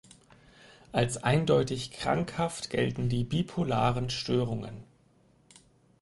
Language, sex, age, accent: German, male, 19-29, Deutschland Deutsch